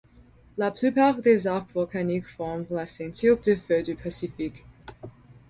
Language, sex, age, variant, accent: French, female, 19-29, Français d'Amérique du Nord, Français du Canada